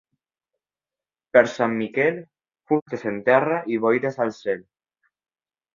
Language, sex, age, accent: Catalan, male, under 19, valencià